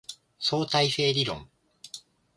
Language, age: Japanese, 19-29